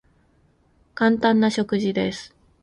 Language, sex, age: Japanese, female, 19-29